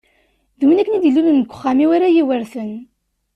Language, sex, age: Kabyle, female, 19-29